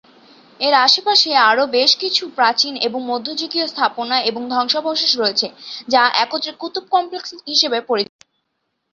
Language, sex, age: Bengali, female, under 19